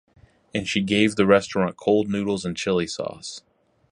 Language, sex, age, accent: English, male, 40-49, United States English